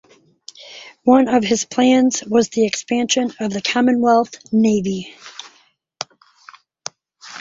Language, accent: English, United States English